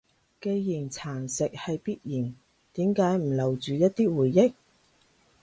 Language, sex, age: Cantonese, female, 30-39